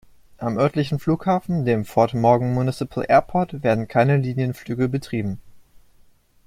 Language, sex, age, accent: German, male, 19-29, Deutschland Deutsch